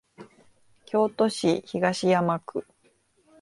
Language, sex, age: Japanese, female, 19-29